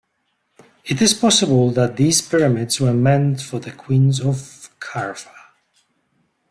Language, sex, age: English, male, 40-49